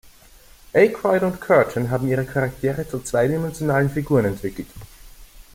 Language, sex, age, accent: German, male, 19-29, Österreichisches Deutsch